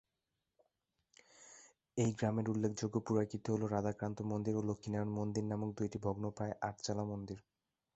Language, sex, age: Bengali, male, 19-29